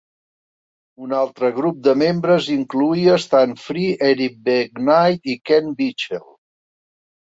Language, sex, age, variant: Catalan, male, 60-69, Central